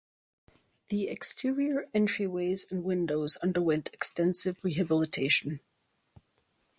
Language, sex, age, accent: English, female, 60-69, United States English